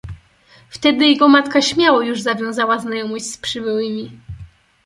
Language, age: Polish, 19-29